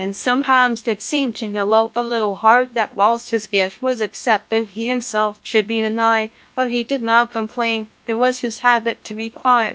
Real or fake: fake